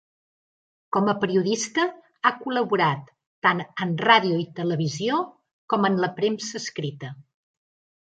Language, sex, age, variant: Catalan, female, 50-59, Central